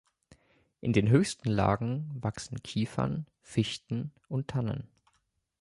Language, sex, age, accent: German, male, 30-39, Deutschland Deutsch